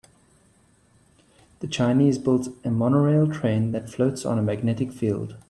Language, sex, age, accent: English, male, 40-49, Southern African (South Africa, Zimbabwe, Namibia)